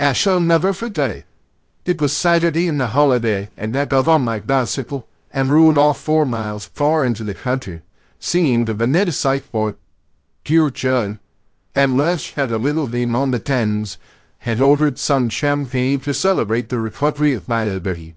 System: TTS, VITS